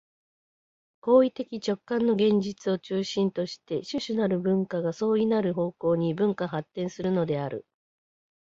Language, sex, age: Japanese, female, 50-59